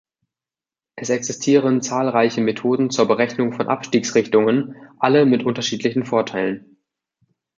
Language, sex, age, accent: German, male, 19-29, Deutschland Deutsch